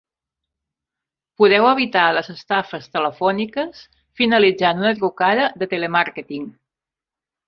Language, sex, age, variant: Catalan, female, 40-49, Central